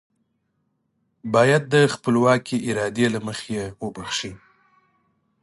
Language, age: Pashto, 30-39